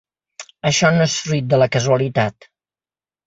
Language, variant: Catalan, Central